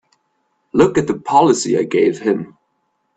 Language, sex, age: English, male, 30-39